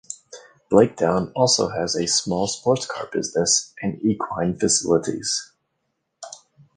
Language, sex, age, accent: English, male, 30-39, United States English